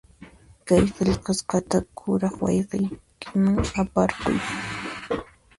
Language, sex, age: Puno Quechua, female, 19-29